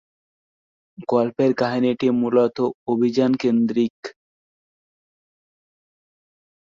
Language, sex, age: Bengali, male, 19-29